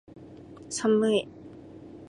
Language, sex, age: Japanese, female, 19-29